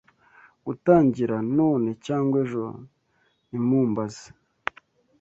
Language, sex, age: Kinyarwanda, male, 19-29